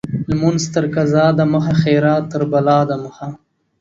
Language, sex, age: Pashto, male, 19-29